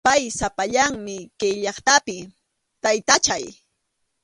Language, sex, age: Arequipa-La Unión Quechua, female, 30-39